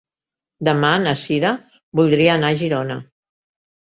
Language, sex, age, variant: Catalan, female, 70-79, Central